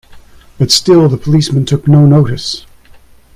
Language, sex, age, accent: English, male, 60-69, Canadian English